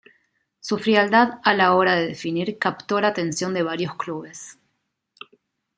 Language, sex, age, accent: Spanish, female, 40-49, Rioplatense: Argentina, Uruguay, este de Bolivia, Paraguay